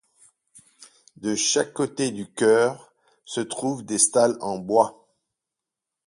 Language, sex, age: French, male, 60-69